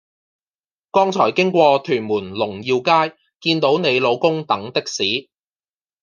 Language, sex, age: Cantonese, male, 40-49